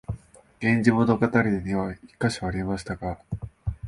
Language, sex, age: Japanese, male, 19-29